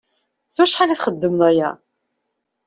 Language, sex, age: Kabyle, female, 30-39